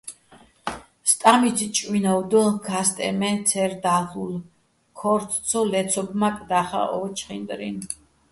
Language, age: Bats, 60-69